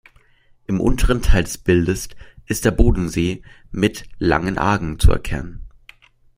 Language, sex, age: German, male, under 19